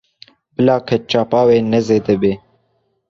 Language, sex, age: Kurdish, male, 19-29